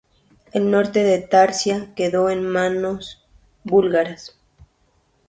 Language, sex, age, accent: Spanish, female, 19-29, México